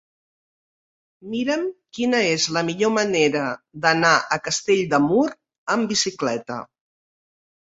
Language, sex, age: Catalan, female, 60-69